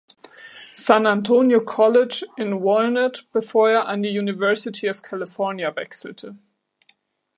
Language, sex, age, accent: German, female, 19-29, Deutschland Deutsch